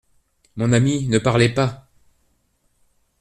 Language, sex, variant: French, male, Français de métropole